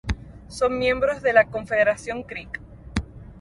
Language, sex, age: Spanish, female, 19-29